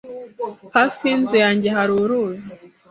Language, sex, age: Kinyarwanda, female, 30-39